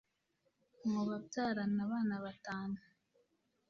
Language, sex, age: Kinyarwanda, female, 19-29